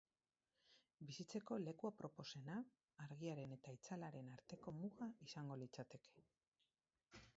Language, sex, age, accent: Basque, female, 50-59, Mendebalekoa (Araba, Bizkaia, Gipuzkoako mendebaleko herri batzuk)